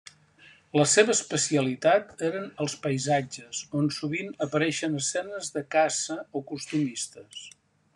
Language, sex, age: Catalan, male, 70-79